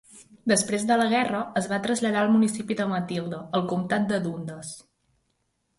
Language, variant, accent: Catalan, Central, central